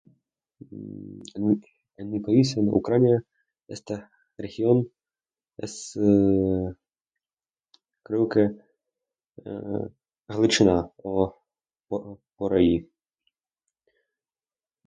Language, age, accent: Spanish, under 19, España: Norte peninsular (Asturias, Castilla y León, Cantabria, País Vasco, Navarra, Aragón, La Rioja, Guadalajara, Cuenca)